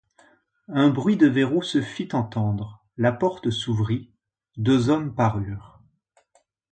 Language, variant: French, Français de métropole